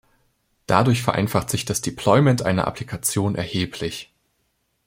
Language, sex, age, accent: German, male, 19-29, Deutschland Deutsch